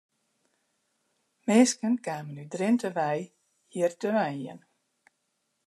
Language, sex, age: Western Frisian, female, 60-69